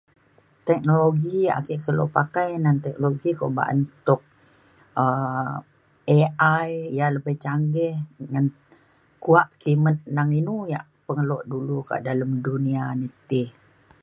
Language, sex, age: Mainstream Kenyah, female, 60-69